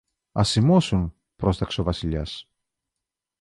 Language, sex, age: Greek, male, 40-49